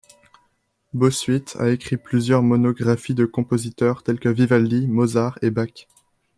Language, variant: French, Français de métropole